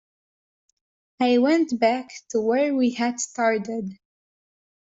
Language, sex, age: English, female, 19-29